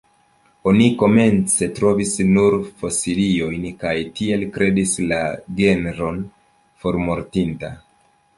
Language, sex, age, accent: Esperanto, male, 30-39, Internacia